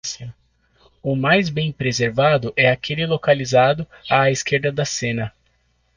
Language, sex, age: Portuguese, male, 30-39